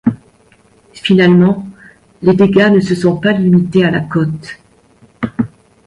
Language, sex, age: French, female, 60-69